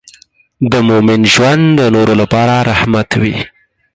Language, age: Pashto, 19-29